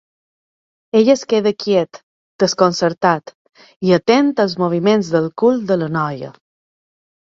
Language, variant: Catalan, Balear